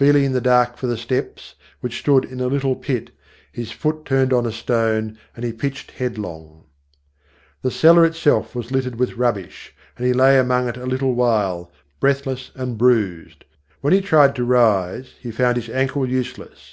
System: none